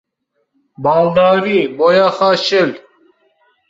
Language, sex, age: Kurdish, male, 30-39